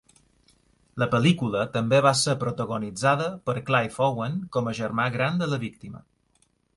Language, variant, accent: Catalan, Balear, mallorquí